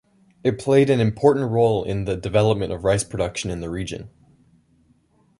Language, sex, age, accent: English, male, under 19, United States English